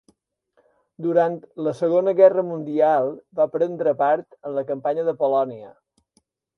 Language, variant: Catalan, Balear